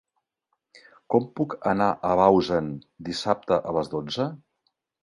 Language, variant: Catalan, Central